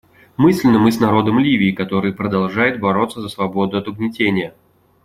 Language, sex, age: Russian, male, 30-39